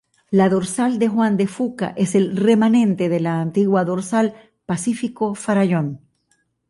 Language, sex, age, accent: Spanish, female, 60-69, Caribe: Cuba, Venezuela, Puerto Rico, República Dominicana, Panamá, Colombia caribeña, México caribeño, Costa del golfo de México